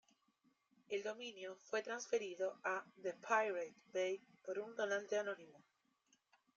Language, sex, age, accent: Spanish, female, 19-29, Chileno: Chile, Cuyo